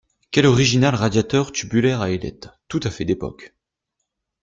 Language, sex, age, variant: French, male, 19-29, Français de métropole